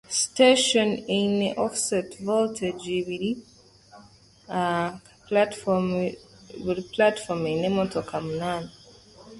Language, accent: English, United States English